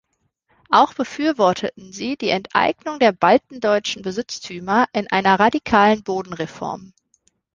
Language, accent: German, Deutschland Deutsch